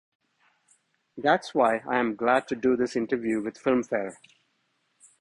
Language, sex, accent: English, male, India and South Asia (India, Pakistan, Sri Lanka)